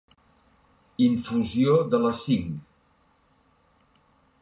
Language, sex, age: Catalan, male, 60-69